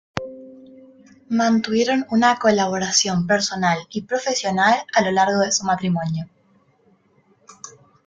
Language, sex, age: Spanish, female, under 19